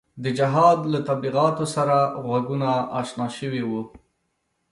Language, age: Pashto, 30-39